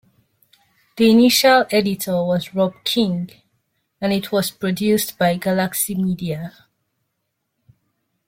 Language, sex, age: English, female, 19-29